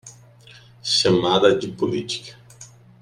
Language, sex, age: Portuguese, male, 30-39